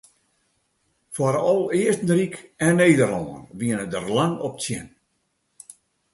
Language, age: Western Frisian, 70-79